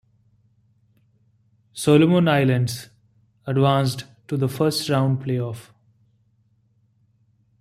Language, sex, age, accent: English, male, 19-29, India and South Asia (India, Pakistan, Sri Lanka)